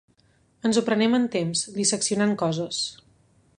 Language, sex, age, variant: Catalan, female, 19-29, Central